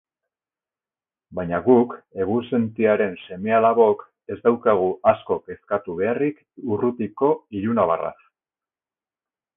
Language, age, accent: Basque, 60-69, Mendebalekoa (Araba, Bizkaia, Gipuzkoako mendebaleko herri batzuk)